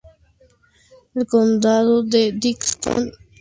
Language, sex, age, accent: Spanish, female, 19-29, México